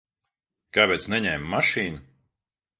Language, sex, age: Latvian, male, 30-39